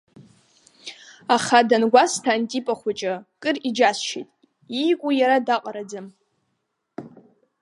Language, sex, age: Abkhazian, female, under 19